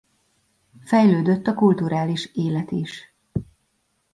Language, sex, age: Hungarian, female, 40-49